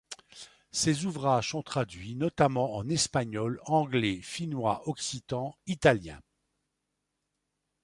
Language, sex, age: French, male, 60-69